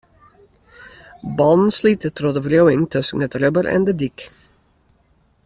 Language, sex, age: Western Frisian, female, 60-69